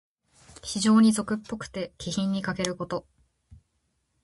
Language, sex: Japanese, female